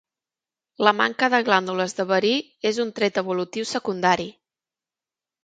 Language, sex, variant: Catalan, female, Central